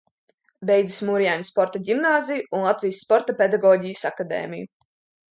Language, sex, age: Latvian, female, under 19